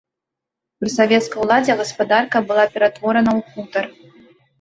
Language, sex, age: Belarusian, female, 19-29